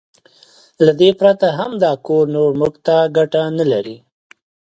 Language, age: Pashto, 19-29